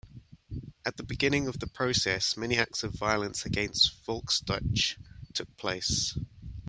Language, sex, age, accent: English, male, 30-39, England English